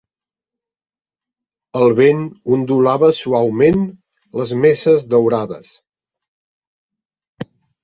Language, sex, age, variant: Catalan, male, 60-69, Central